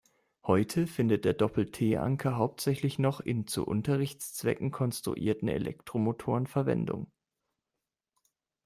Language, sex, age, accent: German, male, 19-29, Deutschland Deutsch